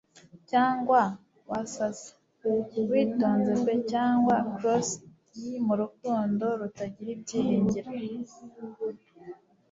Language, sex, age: Kinyarwanda, female, 19-29